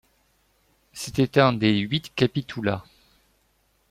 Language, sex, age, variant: French, male, 40-49, Français de métropole